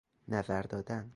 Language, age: Persian, 19-29